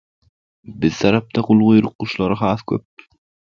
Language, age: Turkmen, 19-29